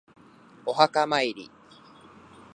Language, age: Japanese, under 19